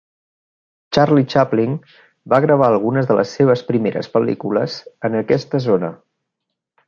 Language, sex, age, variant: Catalan, male, 40-49, Central